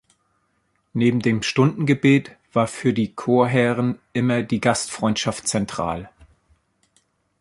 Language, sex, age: German, male, 40-49